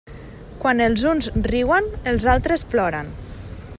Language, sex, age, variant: Catalan, female, 30-39, Central